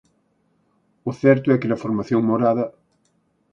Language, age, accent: Galician, 50-59, Central (gheada)